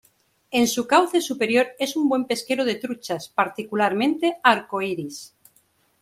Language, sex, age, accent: Spanish, male, 40-49, España: Norte peninsular (Asturias, Castilla y León, Cantabria, País Vasco, Navarra, Aragón, La Rioja, Guadalajara, Cuenca)